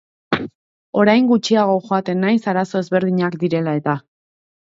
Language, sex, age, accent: Basque, female, 19-29, Erdialdekoa edo Nafarra (Gipuzkoa, Nafarroa)